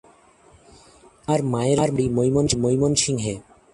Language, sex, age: Bengali, male, 30-39